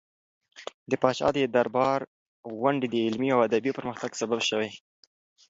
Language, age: Pashto, 19-29